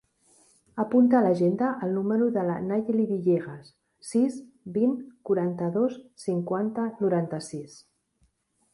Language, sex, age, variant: Catalan, female, 40-49, Central